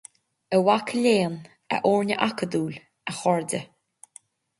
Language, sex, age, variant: Irish, female, 30-39, Gaeilge Chonnacht